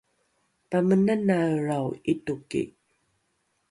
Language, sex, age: Rukai, female, 40-49